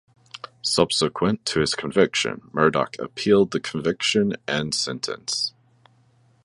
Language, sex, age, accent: English, male, 30-39, United States English